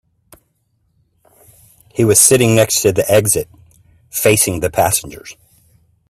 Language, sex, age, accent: English, male, 50-59, United States English